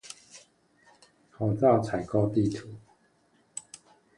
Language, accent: Chinese, 出生地：臺北市